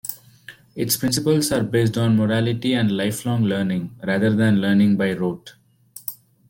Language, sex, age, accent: English, male, 19-29, India and South Asia (India, Pakistan, Sri Lanka)